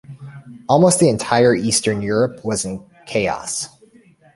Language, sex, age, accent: English, male, 30-39, United States English